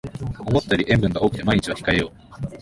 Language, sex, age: Japanese, male, 19-29